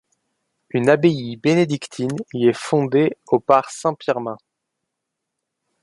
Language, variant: French, Français de métropole